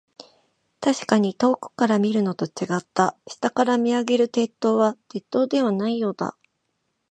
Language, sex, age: Japanese, female, 40-49